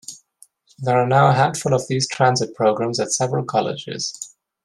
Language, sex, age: English, male, 19-29